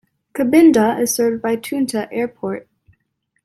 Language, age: English, 19-29